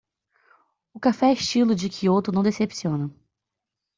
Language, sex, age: Portuguese, female, under 19